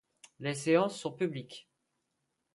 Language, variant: French, Français de métropole